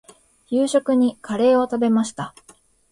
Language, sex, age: Japanese, female, 19-29